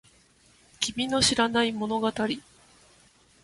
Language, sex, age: Japanese, female, 30-39